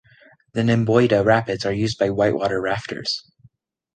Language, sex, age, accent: English, male, under 19, United States English